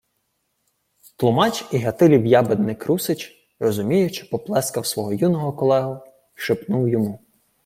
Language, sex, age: Ukrainian, male, 19-29